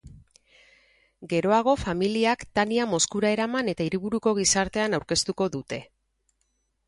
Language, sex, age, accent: Basque, female, 40-49, Mendebalekoa (Araba, Bizkaia, Gipuzkoako mendebaleko herri batzuk)